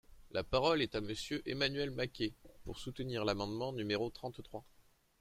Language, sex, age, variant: French, male, 30-39, Français de métropole